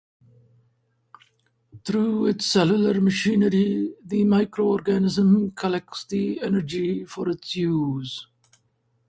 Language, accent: English, United States English